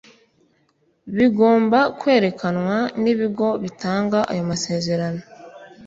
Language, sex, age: Kinyarwanda, female, 19-29